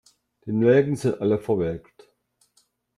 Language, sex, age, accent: German, male, 50-59, Deutschland Deutsch